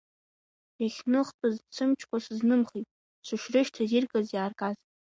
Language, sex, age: Abkhazian, female, 19-29